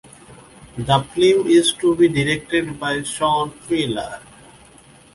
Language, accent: English, United States English